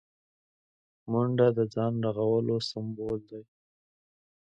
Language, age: Pashto, 19-29